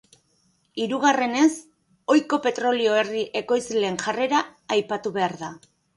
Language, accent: Basque, Erdialdekoa edo Nafarra (Gipuzkoa, Nafarroa)